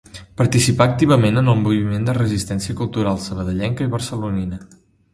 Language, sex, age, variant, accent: Catalan, male, under 19, Central, central